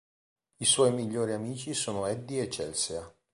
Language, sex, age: Italian, male, 40-49